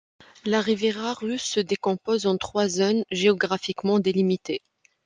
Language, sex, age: French, female, 19-29